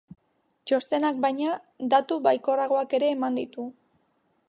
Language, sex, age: Basque, female, 19-29